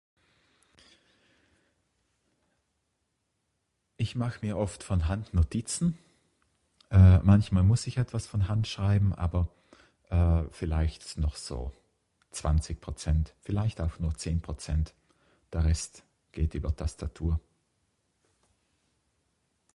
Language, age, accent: German, 40-49, Österreichisches Deutsch